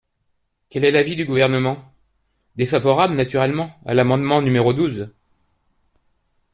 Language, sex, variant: French, male, Français de métropole